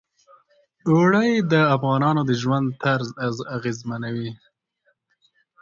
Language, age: Pashto, 19-29